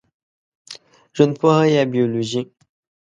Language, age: Pashto, 19-29